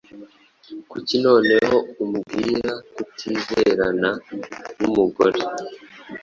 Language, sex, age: Kinyarwanda, male, 19-29